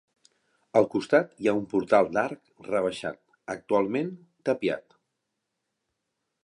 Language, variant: Catalan, Central